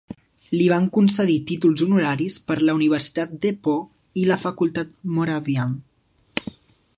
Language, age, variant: Catalan, 19-29, Central